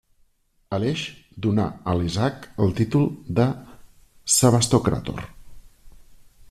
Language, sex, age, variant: Catalan, male, 40-49, Central